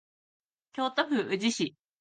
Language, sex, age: Japanese, female, under 19